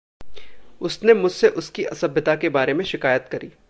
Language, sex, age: Hindi, male, 19-29